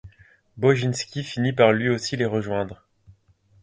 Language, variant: French, Français de métropole